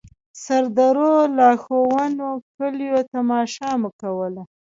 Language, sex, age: Pashto, female, 19-29